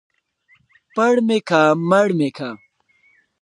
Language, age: Pashto, 19-29